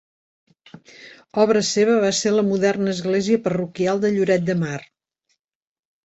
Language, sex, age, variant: Catalan, female, 70-79, Central